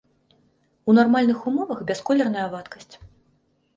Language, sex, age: Belarusian, female, 30-39